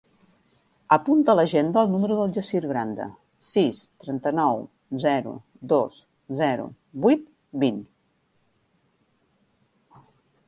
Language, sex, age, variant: Catalan, female, 40-49, Central